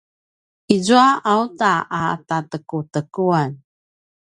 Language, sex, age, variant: Paiwan, female, 50-59, pinayuanan a kinaikacedasan (東排灣語)